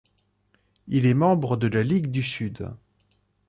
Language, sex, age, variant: French, male, 30-39, Français de métropole